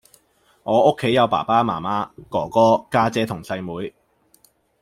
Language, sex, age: Cantonese, male, 30-39